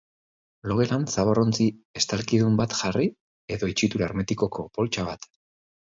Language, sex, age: Basque, male, 40-49